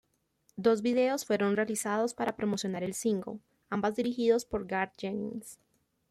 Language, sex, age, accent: Spanish, female, 19-29, Caribe: Cuba, Venezuela, Puerto Rico, República Dominicana, Panamá, Colombia caribeña, México caribeño, Costa del golfo de México